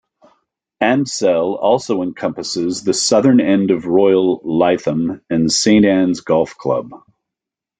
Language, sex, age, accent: English, male, 50-59, United States English